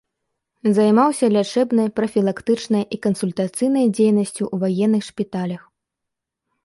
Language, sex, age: Belarusian, female, 19-29